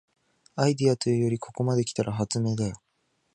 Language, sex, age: Japanese, male, 19-29